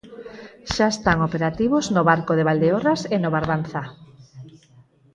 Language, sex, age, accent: Galician, female, 40-49, Normativo (estándar)